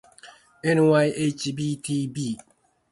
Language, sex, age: Japanese, male, 50-59